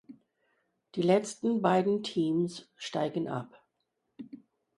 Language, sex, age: German, female, 60-69